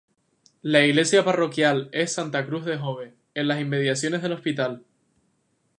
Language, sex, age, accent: Spanish, male, 19-29, España: Islas Canarias